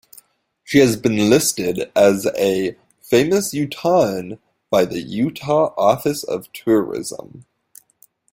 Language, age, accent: English, 19-29, United States English